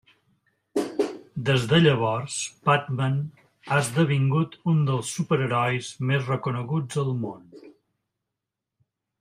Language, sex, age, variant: Catalan, male, 50-59, Balear